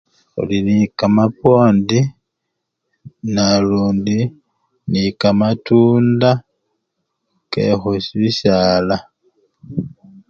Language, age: Luyia, 40-49